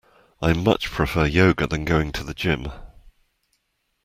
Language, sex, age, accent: English, male, 60-69, England English